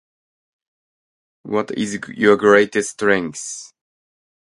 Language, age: English, 19-29